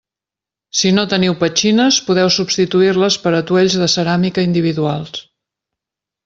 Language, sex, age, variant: Catalan, female, 50-59, Central